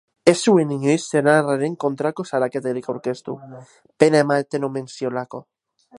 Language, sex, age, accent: Basque, male, 19-29, Mendebalekoa (Araba, Bizkaia, Gipuzkoako mendebaleko herri batzuk)